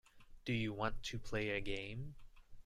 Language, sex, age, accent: English, male, 19-29, United States English